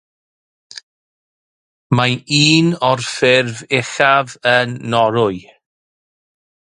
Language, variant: Welsh, South-Eastern Welsh